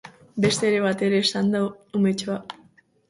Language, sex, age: Basque, female, under 19